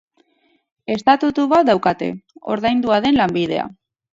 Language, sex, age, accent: Basque, female, 19-29, Mendebalekoa (Araba, Bizkaia, Gipuzkoako mendebaleko herri batzuk)